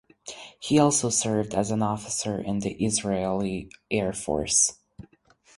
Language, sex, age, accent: English, male, 19-29, United States English